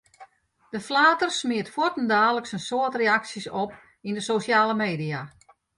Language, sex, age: Western Frisian, female, 60-69